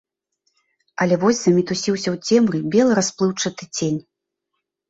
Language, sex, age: Belarusian, female, 19-29